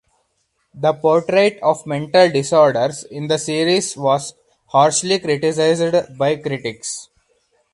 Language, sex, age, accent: English, male, 19-29, India and South Asia (India, Pakistan, Sri Lanka)